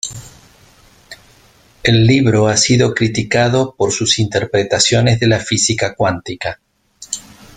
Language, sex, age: Spanish, male, 50-59